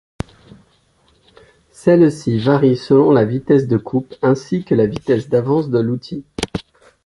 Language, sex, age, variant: French, male, 40-49, Français de métropole